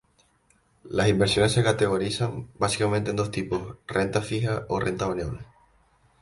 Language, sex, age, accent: Spanish, male, 19-29, España: Islas Canarias